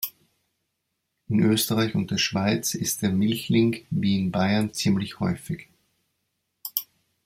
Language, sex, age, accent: German, male, 40-49, Österreichisches Deutsch